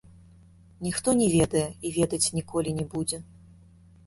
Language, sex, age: Belarusian, female, 30-39